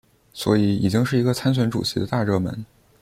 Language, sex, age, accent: Chinese, male, under 19, 出生地：北京市